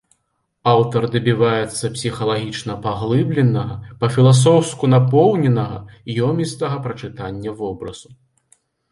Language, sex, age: Belarusian, male, 40-49